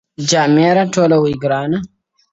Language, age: Pashto, 19-29